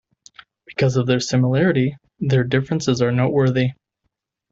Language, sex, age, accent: English, male, 30-39, United States English